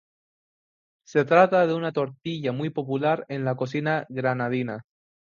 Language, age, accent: Spanish, 19-29, España: Islas Canarias